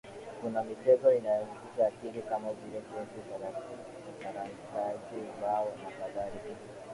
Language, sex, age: Swahili, male, 19-29